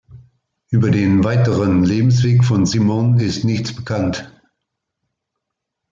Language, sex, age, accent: German, male, 60-69, Deutschland Deutsch